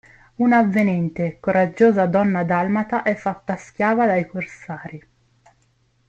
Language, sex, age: Italian, female, 19-29